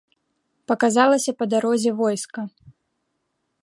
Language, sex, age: Belarusian, female, 19-29